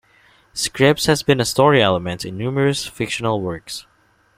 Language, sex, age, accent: English, male, 19-29, Filipino